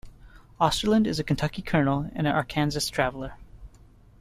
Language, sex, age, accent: English, male, 19-29, Canadian English